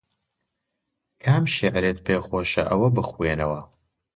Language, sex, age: Central Kurdish, male, 19-29